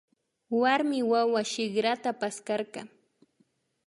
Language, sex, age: Imbabura Highland Quichua, female, 30-39